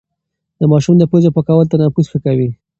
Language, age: Pashto, 19-29